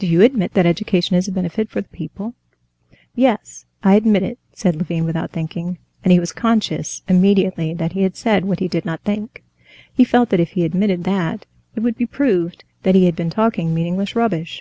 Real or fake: real